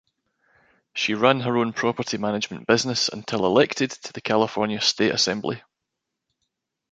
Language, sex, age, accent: English, male, 19-29, Scottish English